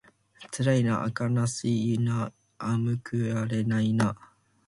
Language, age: Japanese, 19-29